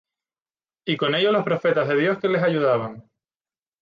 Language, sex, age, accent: Spanish, male, 19-29, España: Islas Canarias